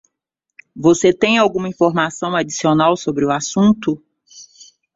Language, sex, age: Portuguese, female, 40-49